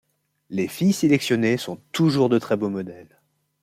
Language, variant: French, Français de métropole